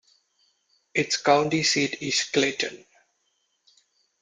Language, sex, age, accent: English, male, 19-29, India and South Asia (India, Pakistan, Sri Lanka)